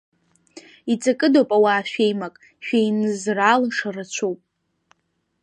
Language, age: Abkhazian, under 19